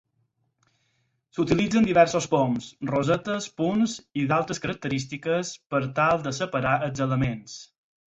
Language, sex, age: Catalan, male, 40-49